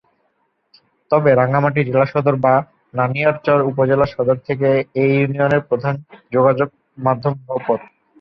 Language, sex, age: Bengali, male, 19-29